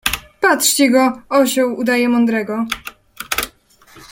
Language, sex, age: Polish, female, 19-29